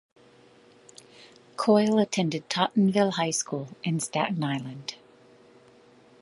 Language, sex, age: English, female, 40-49